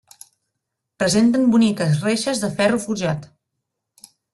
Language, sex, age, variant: Catalan, female, 19-29, Nord-Occidental